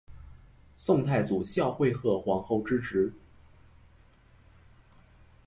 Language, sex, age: Chinese, male, under 19